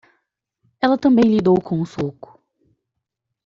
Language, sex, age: Portuguese, female, under 19